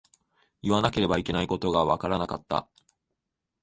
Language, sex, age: Japanese, male, 19-29